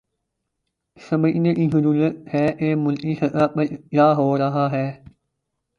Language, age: Urdu, 19-29